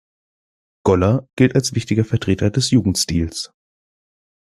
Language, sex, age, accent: German, male, 19-29, Deutschland Deutsch